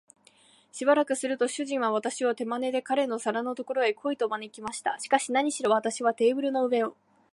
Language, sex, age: Japanese, female, 19-29